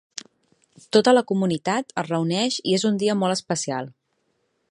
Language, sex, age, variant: Catalan, female, 19-29, Central